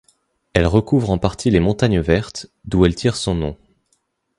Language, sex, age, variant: French, male, 19-29, Français de métropole